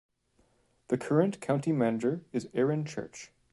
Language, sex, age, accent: English, male, 30-39, United States English